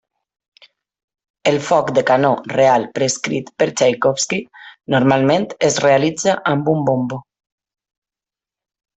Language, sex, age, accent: Catalan, female, 30-39, valencià